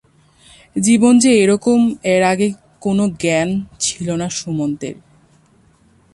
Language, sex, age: Bengali, female, 19-29